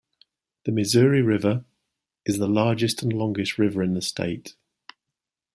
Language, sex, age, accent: English, male, 50-59, England English